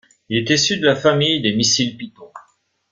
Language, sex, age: French, male, 50-59